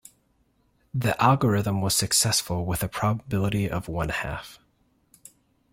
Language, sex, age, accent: English, male, 30-39, United States English